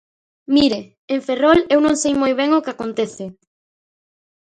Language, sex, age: Galician, female, under 19